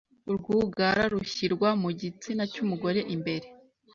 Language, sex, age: Kinyarwanda, female, 19-29